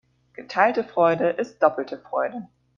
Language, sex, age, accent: German, female, 19-29, Deutschland Deutsch